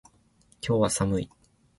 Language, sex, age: Japanese, male, under 19